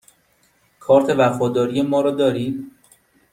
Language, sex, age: Persian, male, 19-29